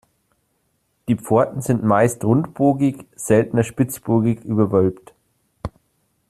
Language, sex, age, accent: German, male, 30-39, Deutschland Deutsch